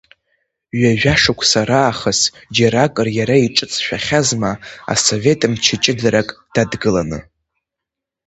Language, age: Abkhazian, under 19